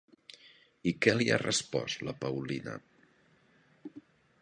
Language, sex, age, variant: Catalan, male, 60-69, Central